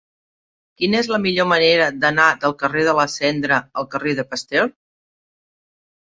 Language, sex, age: Catalan, female, 40-49